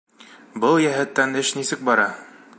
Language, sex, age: Bashkir, male, 19-29